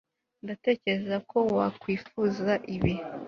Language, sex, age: Kinyarwanda, female, 19-29